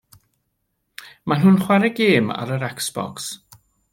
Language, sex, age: Welsh, male, 50-59